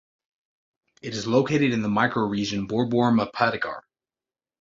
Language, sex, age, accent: English, male, 19-29, United States English